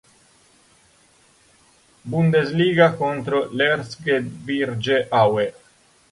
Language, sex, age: Italian, male, 30-39